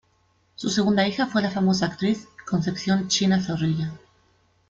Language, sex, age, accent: Spanish, female, 30-39, España: Centro-Sur peninsular (Madrid, Toledo, Castilla-La Mancha)